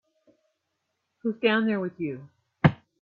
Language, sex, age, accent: English, female, 40-49, United States English